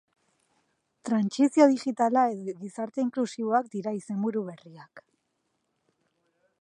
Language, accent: Basque, Erdialdekoa edo Nafarra (Gipuzkoa, Nafarroa)